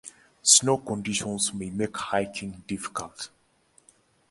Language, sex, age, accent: English, male, 19-29, United States English